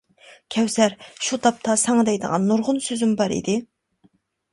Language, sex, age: Uyghur, female, 19-29